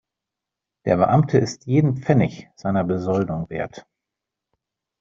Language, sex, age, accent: German, male, 50-59, Deutschland Deutsch